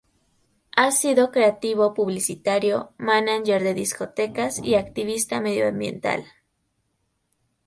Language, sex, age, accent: Spanish, female, 19-29, México